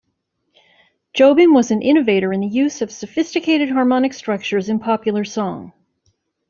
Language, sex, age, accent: English, female, 50-59, United States English